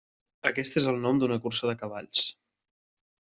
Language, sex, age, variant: Catalan, male, 19-29, Central